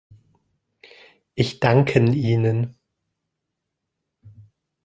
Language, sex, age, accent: German, male, 40-49, Deutschland Deutsch